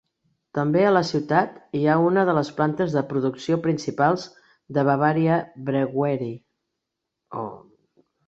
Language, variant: Catalan, Central